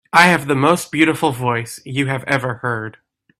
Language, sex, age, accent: English, male, 19-29, United States English